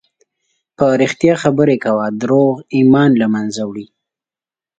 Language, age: Pashto, 19-29